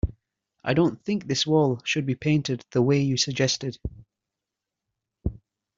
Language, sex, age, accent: English, male, 30-39, England English